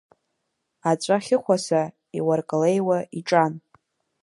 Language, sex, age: Abkhazian, female, under 19